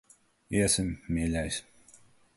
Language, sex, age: Latvian, male, 30-39